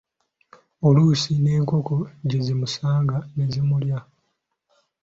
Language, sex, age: Ganda, male, 19-29